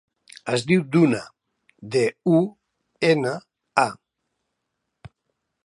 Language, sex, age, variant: Catalan, male, 60-69, Nord-Occidental